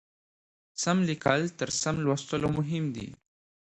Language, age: Pashto, 19-29